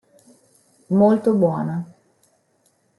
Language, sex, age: Italian, female, 40-49